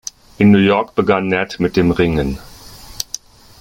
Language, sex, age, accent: German, male, 60-69, Deutschland Deutsch